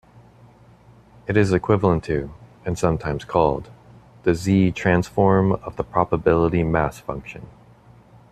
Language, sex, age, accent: English, male, 40-49, United States English